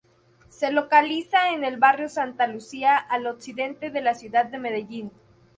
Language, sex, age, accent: Spanish, female, 19-29, México